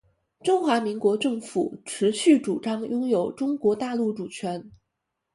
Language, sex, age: Chinese, female, 19-29